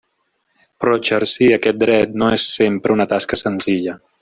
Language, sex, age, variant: Catalan, male, 40-49, Central